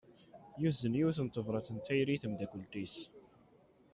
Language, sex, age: Kabyle, male, 30-39